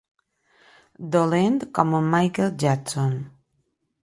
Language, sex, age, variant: Catalan, female, 50-59, Balear